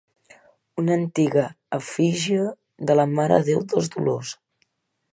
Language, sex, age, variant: Catalan, female, 19-29, Central